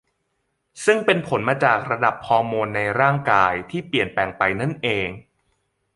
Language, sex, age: Thai, male, 19-29